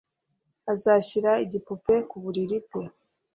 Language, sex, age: Kinyarwanda, female, 19-29